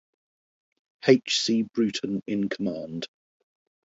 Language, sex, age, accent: English, male, 50-59, England English